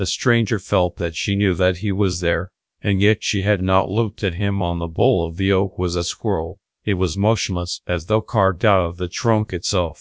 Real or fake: fake